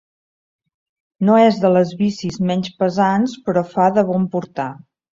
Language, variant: Catalan, Central